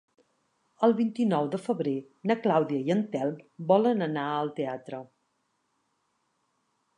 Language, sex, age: Catalan, female, 50-59